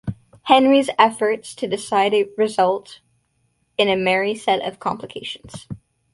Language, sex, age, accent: English, female, 19-29, United States English